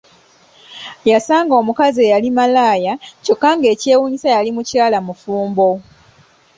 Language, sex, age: Ganda, female, 30-39